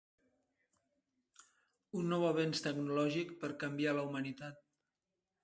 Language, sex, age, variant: Catalan, male, 60-69, Central